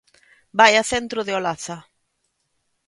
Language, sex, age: Galician, female, 30-39